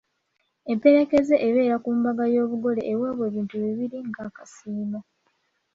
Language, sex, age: Ganda, female, 19-29